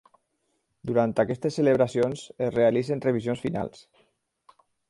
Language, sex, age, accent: Catalan, male, 50-59, valencià